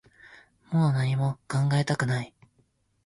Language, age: Japanese, 19-29